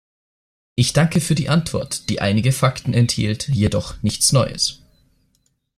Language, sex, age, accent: German, male, 19-29, Österreichisches Deutsch